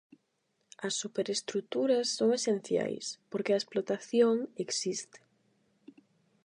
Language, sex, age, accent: Galician, female, 19-29, Atlántico (seseo e gheada); Normativo (estándar); Neofalante